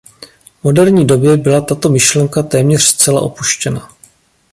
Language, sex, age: Czech, male, 40-49